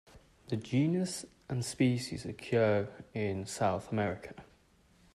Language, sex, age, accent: English, male, under 19, England English